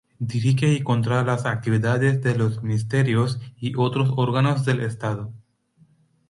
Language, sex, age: Spanish, female, 19-29